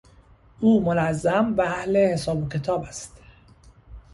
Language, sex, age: Persian, male, 30-39